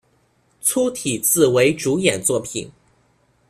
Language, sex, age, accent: Chinese, male, under 19, 出生地：江西省